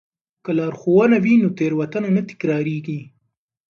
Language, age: Pashto, 19-29